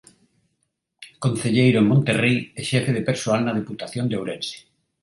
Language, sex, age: Galician, male, 50-59